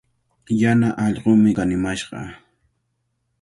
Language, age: Cajatambo North Lima Quechua, 19-29